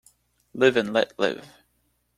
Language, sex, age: English, male, 19-29